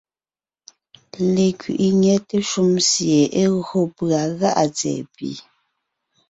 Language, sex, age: Ngiemboon, female, 30-39